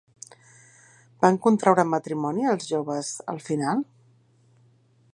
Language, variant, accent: Catalan, Central, central